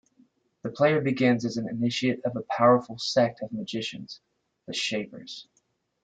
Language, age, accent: English, 30-39, United States English